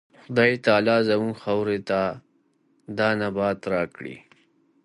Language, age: Pashto, 30-39